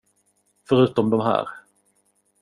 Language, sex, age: Swedish, male, 30-39